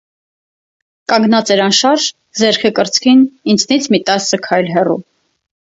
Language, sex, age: Armenian, female, 30-39